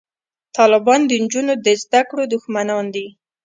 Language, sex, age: Pashto, female, 19-29